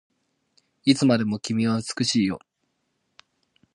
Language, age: Japanese, 19-29